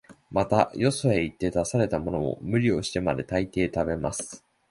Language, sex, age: Japanese, male, 19-29